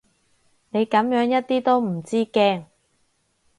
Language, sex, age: Cantonese, female, 19-29